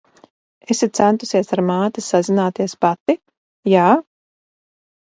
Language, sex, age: Latvian, female, 40-49